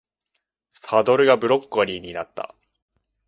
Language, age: Japanese, 19-29